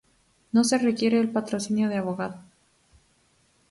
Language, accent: Spanish, México